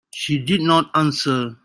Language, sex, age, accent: English, male, 50-59, Malaysian English